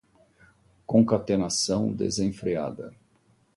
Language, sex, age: Portuguese, male, 50-59